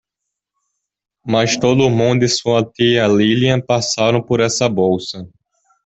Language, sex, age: Portuguese, male, under 19